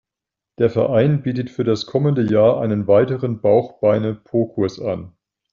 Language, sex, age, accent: German, male, 50-59, Deutschland Deutsch